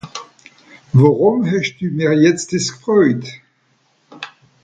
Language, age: Swiss German, 60-69